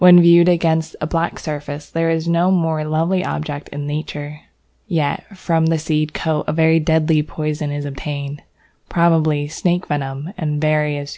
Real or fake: real